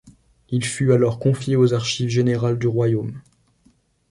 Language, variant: French, Français de métropole